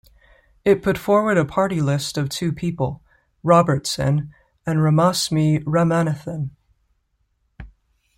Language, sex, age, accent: English, female, 30-39, United States English